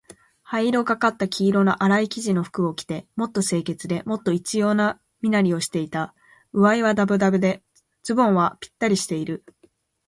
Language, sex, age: Japanese, female, 19-29